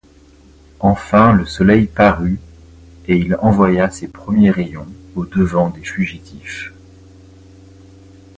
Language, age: French, 40-49